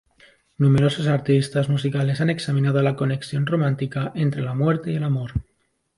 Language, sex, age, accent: Spanish, male, 19-29, España: Centro-Sur peninsular (Madrid, Toledo, Castilla-La Mancha)